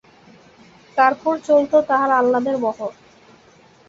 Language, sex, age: Bengali, female, 19-29